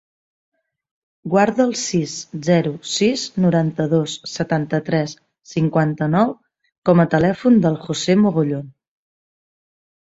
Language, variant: Catalan, Central